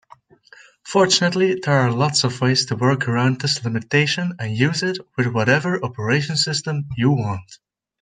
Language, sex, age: English, male, under 19